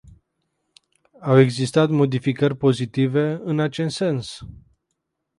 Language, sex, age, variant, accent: Romanian, male, 19-29, Romanian-Romania, Muntenesc